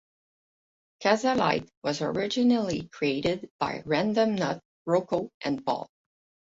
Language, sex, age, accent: English, female, 30-39, United States English; Canadian English